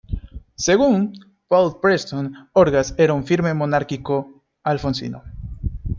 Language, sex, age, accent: Spanish, male, 19-29, México